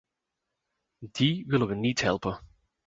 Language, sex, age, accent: Dutch, male, 30-39, Belgisch Nederlands